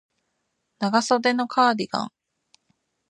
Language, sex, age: Japanese, female, 19-29